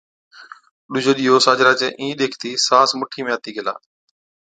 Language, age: Od, 50-59